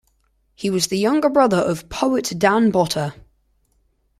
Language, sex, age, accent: English, male, under 19, England English